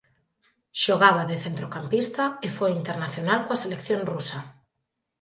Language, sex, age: Galician, female, 19-29